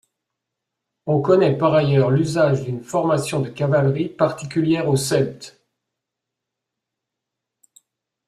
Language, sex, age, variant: French, male, 60-69, Français de métropole